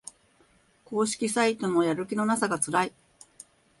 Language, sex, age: Japanese, female, 50-59